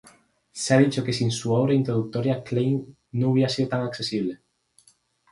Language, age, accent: Spanish, 19-29, España: Islas Canarias